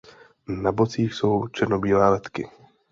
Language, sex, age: Czech, male, 30-39